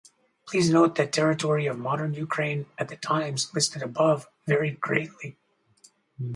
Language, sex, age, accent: English, male, 40-49, United States English